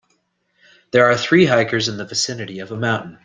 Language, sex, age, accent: English, male, 40-49, United States English